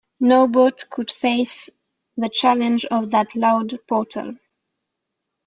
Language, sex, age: English, female, 19-29